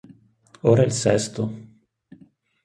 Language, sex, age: Italian, male, 40-49